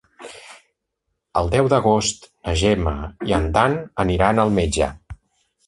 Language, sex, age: Catalan, male, 50-59